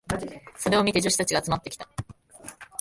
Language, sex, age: Japanese, female, 19-29